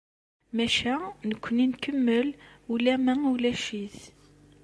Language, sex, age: Kabyle, female, 30-39